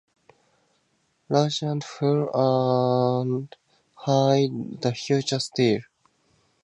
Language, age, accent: English, 19-29, United States English